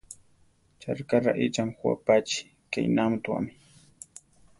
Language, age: Central Tarahumara, 19-29